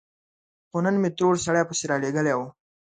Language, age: Pashto, under 19